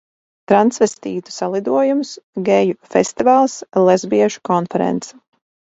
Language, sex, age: Latvian, female, 40-49